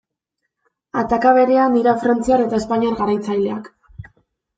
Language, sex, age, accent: Basque, female, 19-29, Mendebalekoa (Araba, Bizkaia, Gipuzkoako mendebaleko herri batzuk)